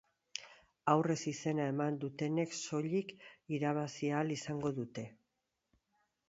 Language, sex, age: Basque, female, 50-59